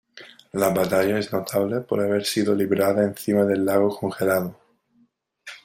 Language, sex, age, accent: Spanish, male, 19-29, España: Norte peninsular (Asturias, Castilla y León, Cantabria, País Vasco, Navarra, Aragón, La Rioja, Guadalajara, Cuenca)